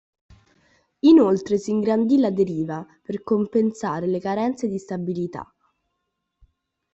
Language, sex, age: Italian, male, 50-59